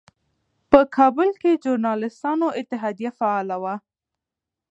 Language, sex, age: Pashto, female, under 19